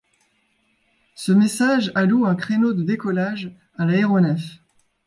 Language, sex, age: French, female, 30-39